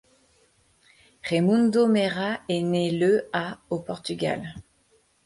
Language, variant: French, Français de métropole